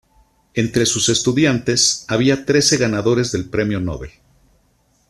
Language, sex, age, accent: Spanish, male, 50-59, México